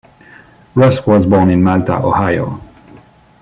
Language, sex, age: English, male, 30-39